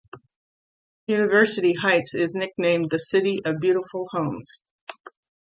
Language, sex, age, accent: English, female, 60-69, United States English